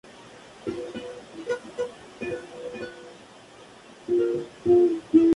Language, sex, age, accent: Spanish, male, 19-29, México